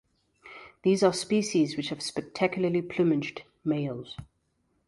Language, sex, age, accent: English, female, 30-39, Southern African (South Africa, Zimbabwe, Namibia)